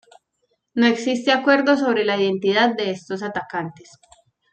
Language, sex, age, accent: Spanish, female, 30-39, Andino-Pacífico: Colombia, Perú, Ecuador, oeste de Bolivia y Venezuela andina